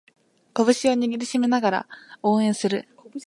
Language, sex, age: Japanese, female, 19-29